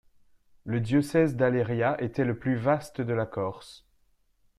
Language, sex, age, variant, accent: French, male, 40-49, Français des départements et régions d'outre-mer, Français de La Réunion